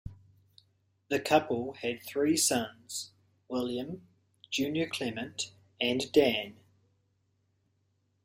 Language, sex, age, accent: English, male, 30-39, New Zealand English